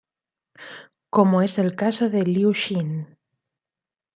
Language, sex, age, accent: Spanish, female, 30-39, España: Centro-Sur peninsular (Madrid, Toledo, Castilla-La Mancha)